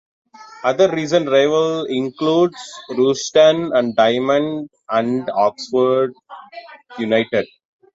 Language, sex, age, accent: English, male, 30-39, Southern African (South Africa, Zimbabwe, Namibia)